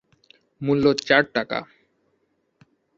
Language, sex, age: Bengali, male, 19-29